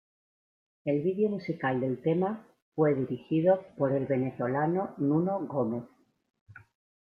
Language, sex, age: Spanish, female, 50-59